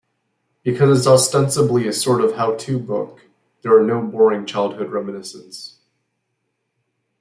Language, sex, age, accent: English, male, 19-29, United States English